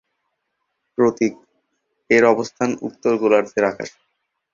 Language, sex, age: Bengali, male, under 19